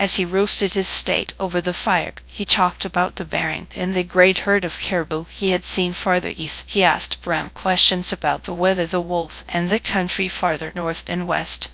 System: TTS, GradTTS